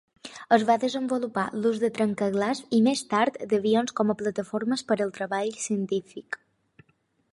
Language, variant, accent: Catalan, Balear, mallorquí